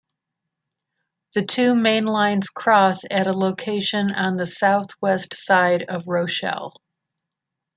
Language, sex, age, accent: English, female, 60-69, United States English